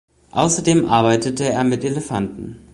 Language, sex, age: German, male, 19-29